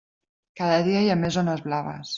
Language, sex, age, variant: Catalan, female, 30-39, Central